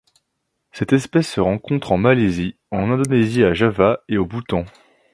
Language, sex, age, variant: French, male, 19-29, Français de métropole